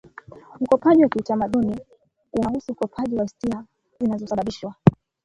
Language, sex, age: Swahili, female, 19-29